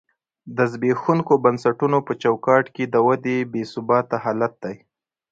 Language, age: Pashto, 19-29